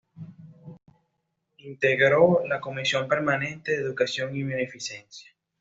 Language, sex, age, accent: Spanish, male, 19-29, Caribe: Cuba, Venezuela, Puerto Rico, República Dominicana, Panamá, Colombia caribeña, México caribeño, Costa del golfo de México